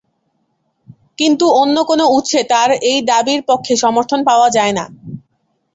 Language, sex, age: Bengali, female, under 19